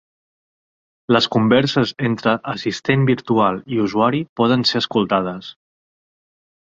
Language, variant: Catalan, Central